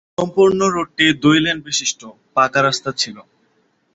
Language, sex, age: Bengali, male, 19-29